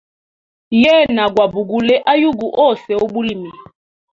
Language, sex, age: Hemba, female, 19-29